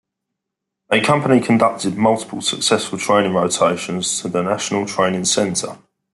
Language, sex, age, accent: English, male, 19-29, England English